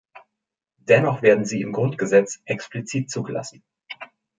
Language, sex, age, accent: German, male, 40-49, Deutschland Deutsch